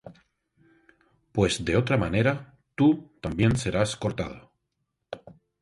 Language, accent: Spanish, España: Sur peninsular (Andalucia, Extremadura, Murcia)